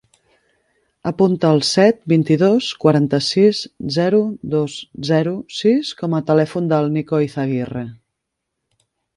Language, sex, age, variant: Catalan, female, 30-39, Central